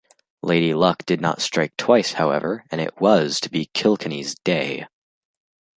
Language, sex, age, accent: English, female, under 19, United States English